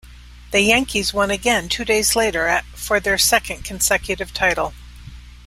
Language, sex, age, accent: English, female, 60-69, United States English